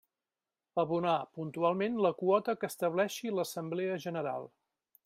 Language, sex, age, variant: Catalan, male, 50-59, Central